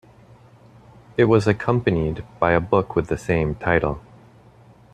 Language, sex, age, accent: English, male, 40-49, United States English